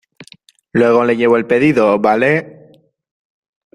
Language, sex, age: Spanish, male, 19-29